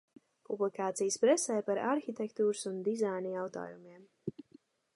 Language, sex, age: Latvian, female, under 19